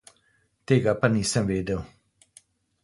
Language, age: Slovenian, 50-59